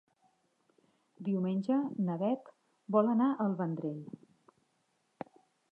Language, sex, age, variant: Catalan, female, 40-49, Central